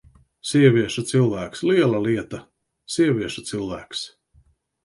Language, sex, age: Latvian, male, 50-59